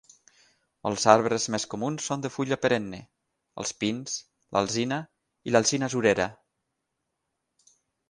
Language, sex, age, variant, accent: Catalan, male, 40-49, Valencià meridional, central; valencià